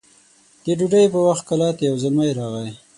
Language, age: Pashto, 19-29